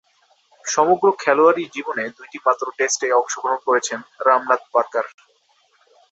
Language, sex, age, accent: Bengali, male, 19-29, Bangla